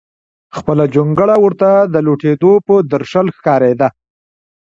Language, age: Pashto, 40-49